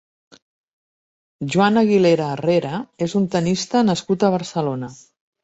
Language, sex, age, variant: Catalan, female, 50-59, Central